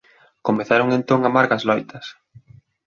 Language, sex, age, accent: Galician, male, 30-39, Normativo (estándar)